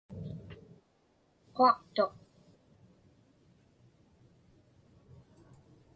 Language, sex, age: Inupiaq, female, 80-89